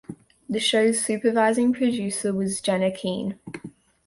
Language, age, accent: English, under 19, Australian English